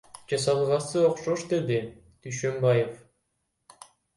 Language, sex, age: Kyrgyz, male, under 19